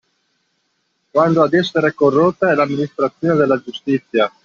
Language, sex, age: Italian, male, 50-59